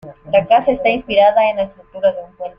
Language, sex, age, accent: Spanish, female, under 19, Andino-Pacífico: Colombia, Perú, Ecuador, oeste de Bolivia y Venezuela andina